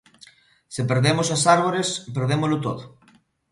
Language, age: Galician, 19-29